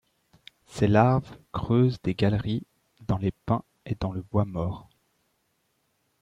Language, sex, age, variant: French, male, 30-39, Français de métropole